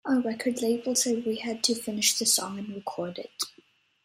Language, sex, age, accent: English, male, 30-39, United States English